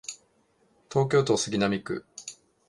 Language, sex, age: Japanese, male, 19-29